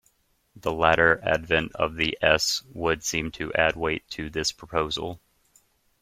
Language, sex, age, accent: English, male, 30-39, United States English